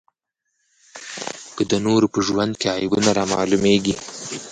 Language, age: Pashto, 19-29